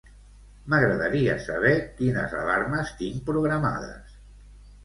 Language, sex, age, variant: Catalan, male, 60-69, Central